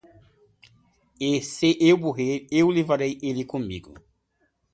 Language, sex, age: Portuguese, male, 50-59